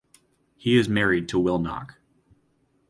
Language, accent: English, United States English